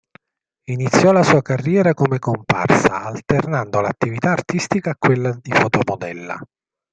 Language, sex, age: Italian, male, 40-49